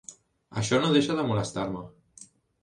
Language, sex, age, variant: Catalan, male, under 19, Central